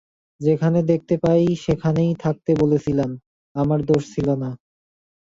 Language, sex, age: Bengali, male, 19-29